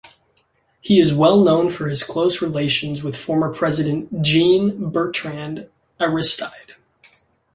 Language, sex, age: English, male, 19-29